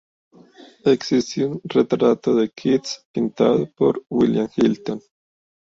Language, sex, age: Spanish, male, 30-39